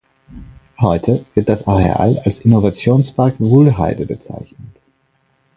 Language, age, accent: German, 30-39, Österreichisches Deutsch